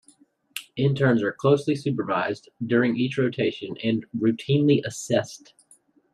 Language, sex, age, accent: English, male, 30-39, United States English